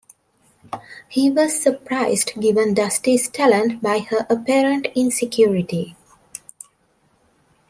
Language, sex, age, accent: English, female, 19-29, India and South Asia (India, Pakistan, Sri Lanka)